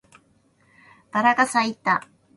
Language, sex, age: Japanese, female, 40-49